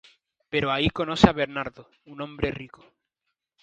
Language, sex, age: Spanish, male, 19-29